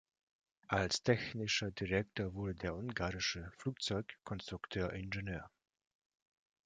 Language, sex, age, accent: German, male, 30-39, Russisch Deutsch